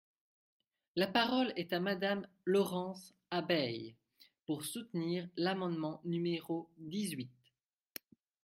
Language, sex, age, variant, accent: French, male, 19-29, Français d'Europe, Français de Belgique